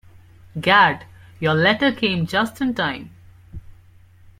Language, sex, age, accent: English, male, 19-29, India and South Asia (India, Pakistan, Sri Lanka)